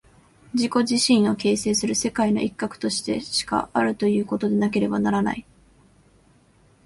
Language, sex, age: Japanese, female, 19-29